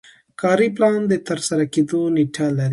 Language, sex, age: Pashto, female, 30-39